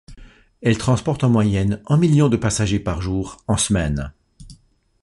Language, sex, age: French, male, 50-59